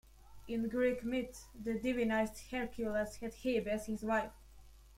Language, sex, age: English, female, under 19